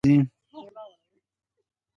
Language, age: Pashto, 19-29